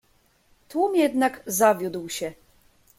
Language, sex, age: Polish, female, 19-29